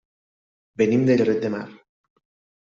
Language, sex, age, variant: Catalan, male, 30-39, Nord-Occidental